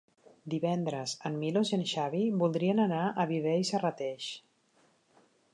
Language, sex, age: Catalan, female, 40-49